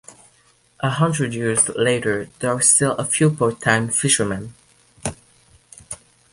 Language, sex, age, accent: English, male, under 19, United States English